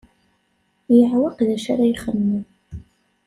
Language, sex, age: Kabyle, female, 19-29